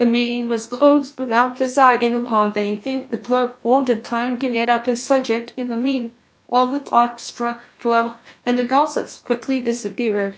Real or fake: fake